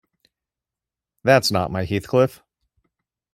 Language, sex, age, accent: English, male, 40-49, United States English